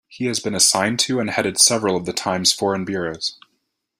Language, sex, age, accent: English, male, 19-29, United States English